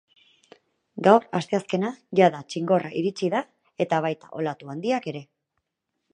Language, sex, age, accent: Basque, female, 40-49, Erdialdekoa edo Nafarra (Gipuzkoa, Nafarroa)